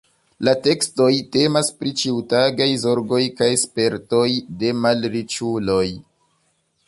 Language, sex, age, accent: Esperanto, male, 19-29, Internacia